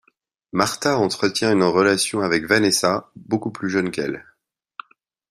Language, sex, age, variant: French, male, 30-39, Français de métropole